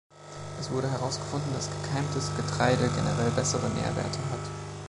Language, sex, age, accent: German, male, 19-29, Deutschland Deutsch